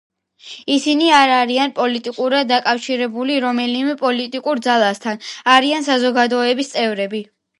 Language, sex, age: Georgian, female, under 19